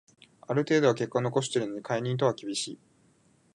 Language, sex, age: Japanese, male, 19-29